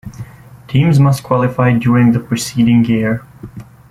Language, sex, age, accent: English, male, 19-29, United States English